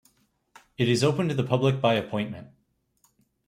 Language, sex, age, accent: English, male, 30-39, United States English